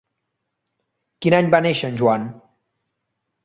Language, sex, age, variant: Catalan, male, 19-29, Central